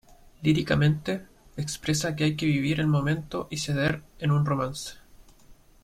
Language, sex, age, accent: Spanish, male, 19-29, Chileno: Chile, Cuyo